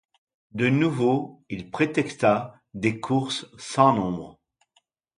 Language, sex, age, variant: French, male, 60-69, Français de métropole